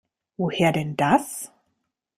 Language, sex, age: German, female, 30-39